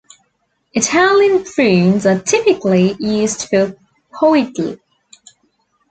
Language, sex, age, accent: English, female, 19-29, Australian English